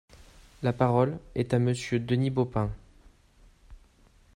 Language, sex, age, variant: French, male, 19-29, Français de métropole